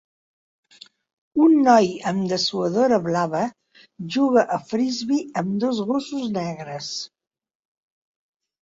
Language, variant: Catalan, Central